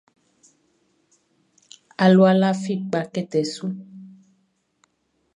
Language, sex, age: Baoulé, female, 19-29